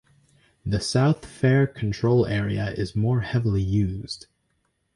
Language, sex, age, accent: English, male, under 19, United States English